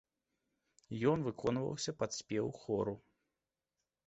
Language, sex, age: Belarusian, male, 30-39